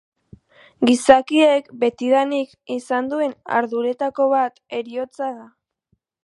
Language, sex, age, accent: Basque, female, under 19, Mendebalekoa (Araba, Bizkaia, Gipuzkoako mendebaleko herri batzuk)